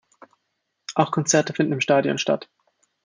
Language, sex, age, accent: German, male, 19-29, Österreichisches Deutsch